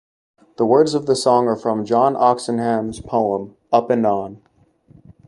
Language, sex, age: English, male, 19-29